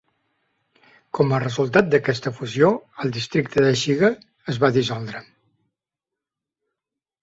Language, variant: Catalan, Central